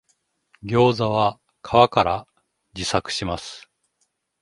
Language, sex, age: Japanese, male, 50-59